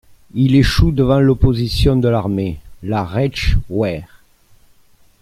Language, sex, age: French, male, 60-69